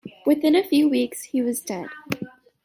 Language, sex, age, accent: English, female, under 19, United States English